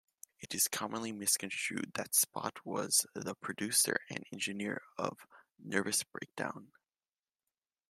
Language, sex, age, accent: English, male, 19-29, United States English